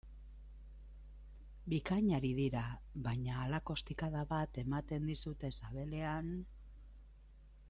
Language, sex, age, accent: Basque, female, 50-59, Mendebalekoa (Araba, Bizkaia, Gipuzkoako mendebaleko herri batzuk)